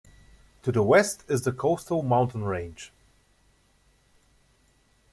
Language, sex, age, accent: English, male, 19-29, United States English